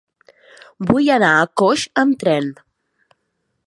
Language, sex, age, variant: Catalan, female, 30-39, Central